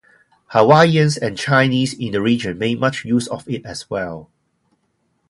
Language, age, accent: English, 30-39, Hong Kong English